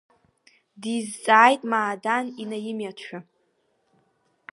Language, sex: Abkhazian, female